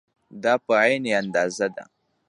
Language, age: Pashto, under 19